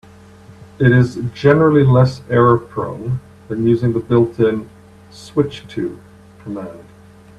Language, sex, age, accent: English, male, 50-59, Canadian English